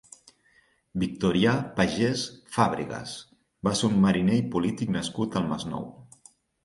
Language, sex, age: Catalan, male, 40-49